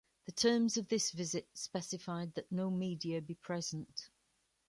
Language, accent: English, England English